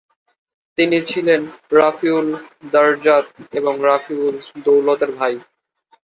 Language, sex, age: Bengali, male, 19-29